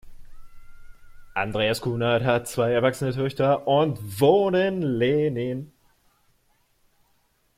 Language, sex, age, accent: German, male, 19-29, Deutschland Deutsch